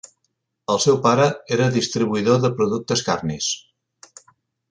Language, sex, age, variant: Catalan, male, 60-69, Central